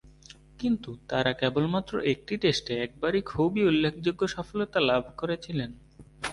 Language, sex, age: Bengali, male, 19-29